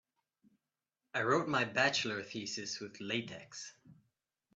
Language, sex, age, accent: English, male, 19-29, United States English